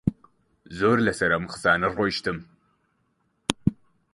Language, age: Central Kurdish, under 19